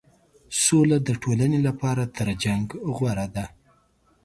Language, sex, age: Pashto, male, 19-29